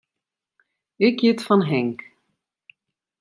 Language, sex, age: Western Frisian, female, 30-39